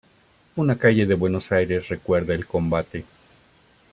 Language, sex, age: Spanish, male, 50-59